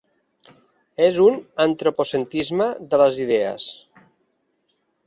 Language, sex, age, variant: Catalan, male, 40-49, Central